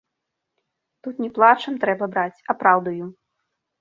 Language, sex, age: Belarusian, female, 30-39